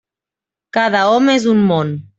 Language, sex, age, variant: Catalan, female, 19-29, Nord-Occidental